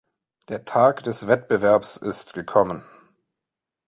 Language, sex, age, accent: German, male, 30-39, Deutschland Deutsch